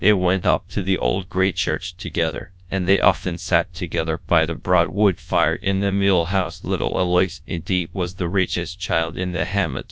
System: TTS, GradTTS